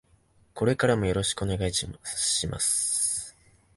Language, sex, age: Japanese, male, 19-29